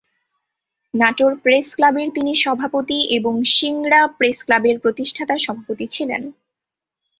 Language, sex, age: Bengali, female, 19-29